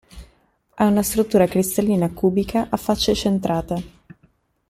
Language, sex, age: Italian, female, 30-39